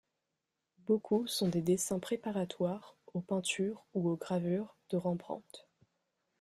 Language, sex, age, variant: French, female, under 19, Français de métropole